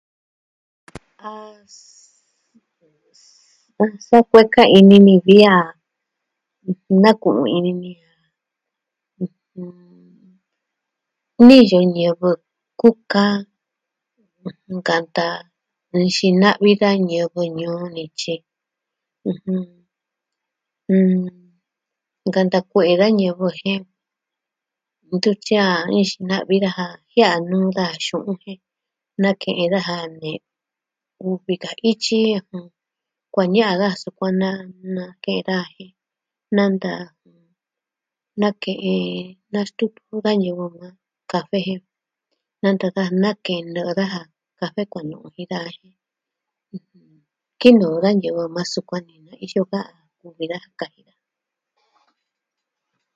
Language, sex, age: Southwestern Tlaxiaco Mixtec, female, 60-69